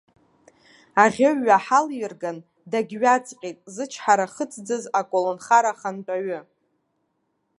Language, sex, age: Abkhazian, female, 30-39